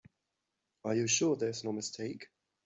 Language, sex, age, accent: English, male, 40-49, England English